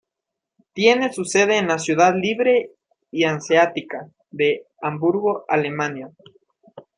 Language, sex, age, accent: Spanish, male, 19-29, Andino-Pacífico: Colombia, Perú, Ecuador, oeste de Bolivia y Venezuela andina